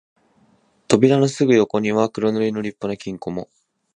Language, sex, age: Japanese, male, 19-29